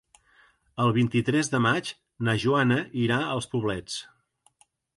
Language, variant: Catalan, Central